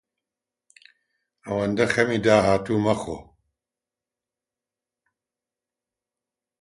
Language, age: Central Kurdish, 60-69